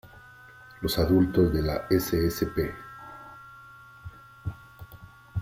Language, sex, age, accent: Spanish, male, 50-59, Andino-Pacífico: Colombia, Perú, Ecuador, oeste de Bolivia y Venezuela andina